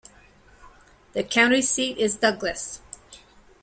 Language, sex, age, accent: English, female, 40-49, Canadian English